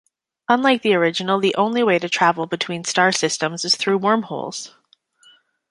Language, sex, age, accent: English, female, 30-39, Canadian English